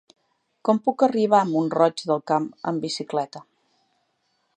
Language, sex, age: Catalan, female, 40-49